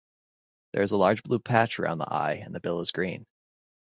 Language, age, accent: English, 19-29, United States English